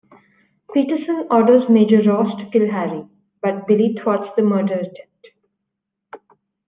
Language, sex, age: English, female, 19-29